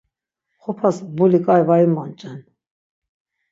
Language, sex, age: Laz, female, 60-69